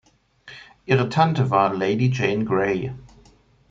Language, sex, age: German, male, 30-39